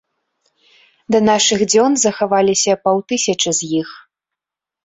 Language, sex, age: Belarusian, female, 19-29